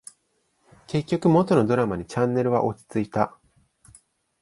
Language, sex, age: Japanese, male, 19-29